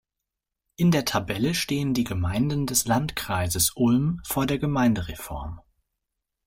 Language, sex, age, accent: German, male, 19-29, Deutschland Deutsch